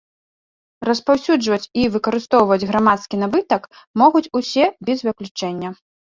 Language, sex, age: Belarusian, female, 30-39